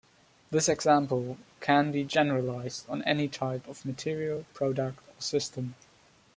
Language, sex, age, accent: English, male, 19-29, England English